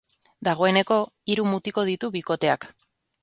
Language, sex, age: Basque, female, 30-39